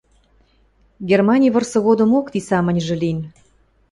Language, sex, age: Western Mari, female, 40-49